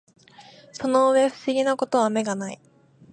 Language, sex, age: Japanese, female, under 19